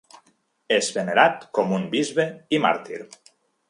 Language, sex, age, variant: Catalan, male, 30-39, Nord-Occidental